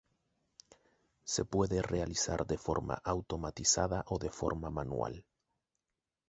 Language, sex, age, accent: Spanish, male, 19-29, Chileno: Chile, Cuyo